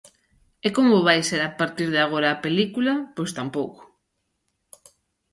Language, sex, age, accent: Galician, female, 30-39, Oriental (común en zona oriental)